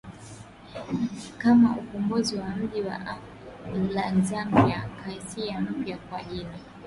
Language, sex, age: Swahili, female, 19-29